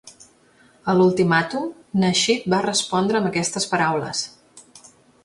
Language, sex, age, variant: Catalan, female, 40-49, Central